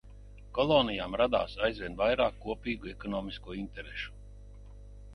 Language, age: Latvian, 60-69